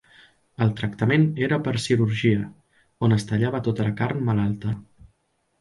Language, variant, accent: Catalan, Central, Barcelona